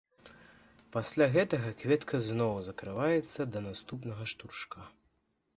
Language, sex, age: Belarusian, male, under 19